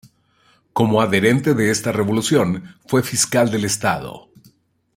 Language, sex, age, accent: Spanish, male, 40-49, México